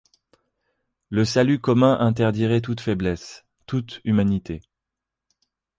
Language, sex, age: French, male, 30-39